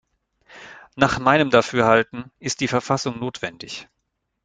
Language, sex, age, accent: German, male, 40-49, Deutschland Deutsch